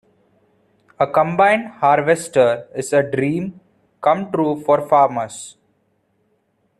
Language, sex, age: English, male, under 19